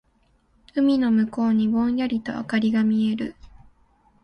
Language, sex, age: Japanese, female, 19-29